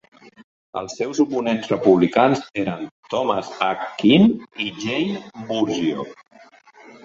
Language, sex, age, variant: Catalan, male, 50-59, Central